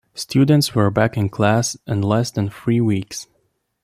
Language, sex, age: English, male, under 19